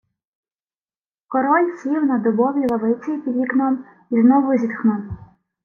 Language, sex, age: Ukrainian, female, 19-29